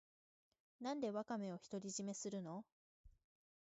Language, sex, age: Japanese, female, 19-29